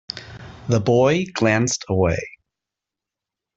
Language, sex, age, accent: English, male, 30-39, United States English